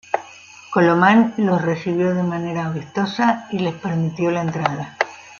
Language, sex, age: Spanish, female, 60-69